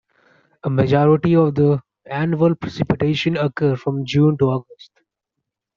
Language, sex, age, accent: English, male, 19-29, India and South Asia (India, Pakistan, Sri Lanka)